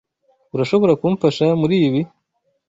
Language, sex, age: Kinyarwanda, male, 19-29